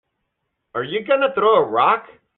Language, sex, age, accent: English, male, 19-29, United States English